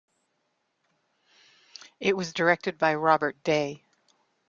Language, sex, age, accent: English, female, 50-59, United States English